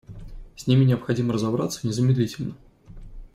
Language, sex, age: Russian, male, 30-39